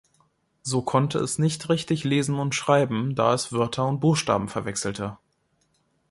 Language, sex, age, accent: German, male, 19-29, Deutschland Deutsch